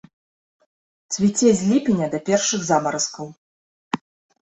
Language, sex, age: Belarusian, female, 30-39